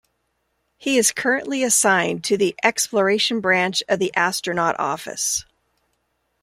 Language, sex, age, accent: English, female, 50-59, United States English